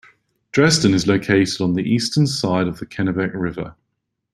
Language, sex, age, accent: English, male, 30-39, England English